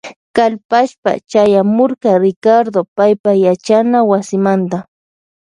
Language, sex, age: Loja Highland Quichua, female, 19-29